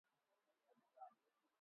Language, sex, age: Swahili, male, 19-29